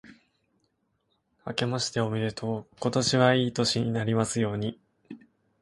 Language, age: Japanese, 19-29